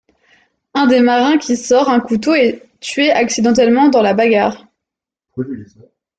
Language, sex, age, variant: French, female, under 19, Français de métropole